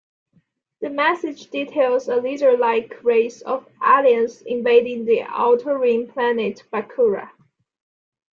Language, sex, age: English, male, 19-29